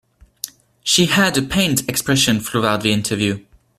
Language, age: English, 19-29